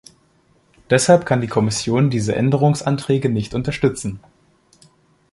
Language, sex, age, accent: German, male, under 19, Deutschland Deutsch